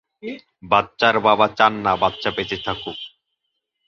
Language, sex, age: Bengali, male, 19-29